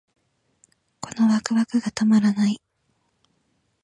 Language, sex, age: Japanese, female, 19-29